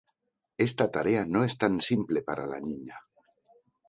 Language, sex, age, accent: Spanish, male, 50-59, España: Centro-Sur peninsular (Madrid, Toledo, Castilla-La Mancha)